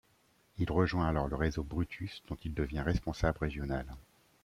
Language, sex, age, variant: French, male, 50-59, Français de métropole